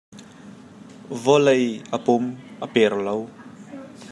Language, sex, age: Hakha Chin, male, 30-39